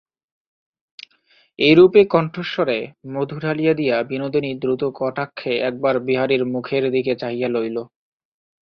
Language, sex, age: Bengali, male, 19-29